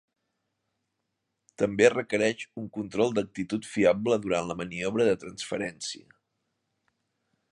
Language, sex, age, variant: Catalan, male, 40-49, Central